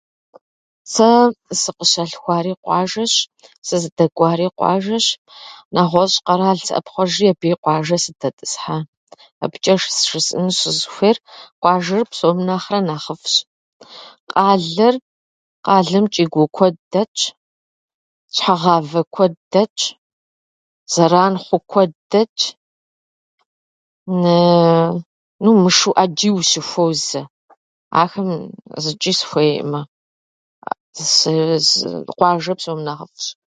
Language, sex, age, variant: Kabardian, female, 30-39, Адыгэбзэ (Къэбэрдей, Кирил, псоми зэдай)